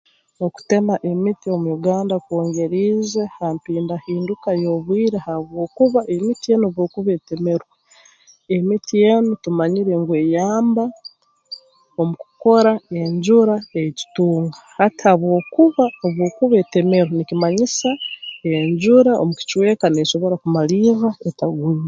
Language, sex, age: Tooro, female, 19-29